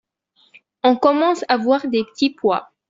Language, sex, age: French, female, 19-29